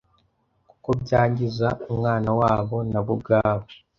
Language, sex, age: Kinyarwanda, male, under 19